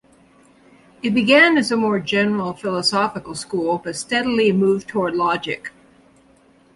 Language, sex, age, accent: English, female, 50-59, United States English